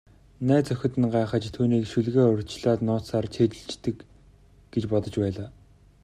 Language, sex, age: Mongolian, male, 19-29